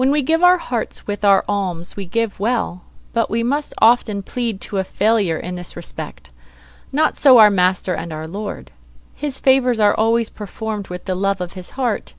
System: none